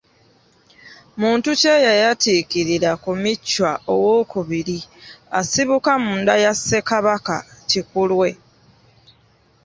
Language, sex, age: Ganda, female, 30-39